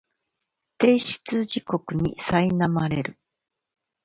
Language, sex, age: Japanese, female, 50-59